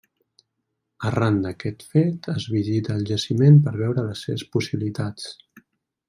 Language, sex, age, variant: Catalan, male, 19-29, Central